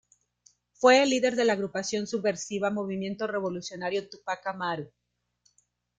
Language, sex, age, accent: Spanish, female, 40-49, México